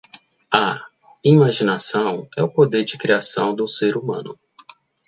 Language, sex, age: Portuguese, male, 30-39